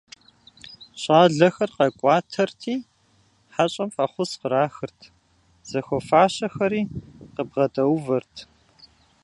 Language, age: Kabardian, 40-49